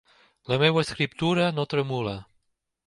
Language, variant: Catalan, Septentrional